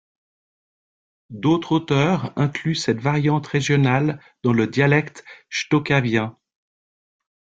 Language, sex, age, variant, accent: French, male, 40-49, Français d'Europe, Français de Suisse